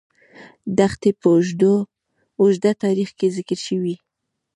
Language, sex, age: Pashto, female, 19-29